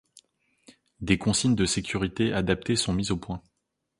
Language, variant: French, Français de métropole